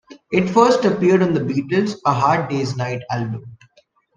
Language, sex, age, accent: English, male, 19-29, India and South Asia (India, Pakistan, Sri Lanka)